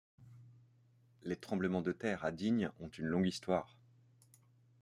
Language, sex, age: French, male, 30-39